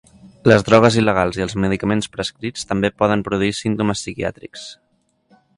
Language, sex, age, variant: Catalan, male, 19-29, Central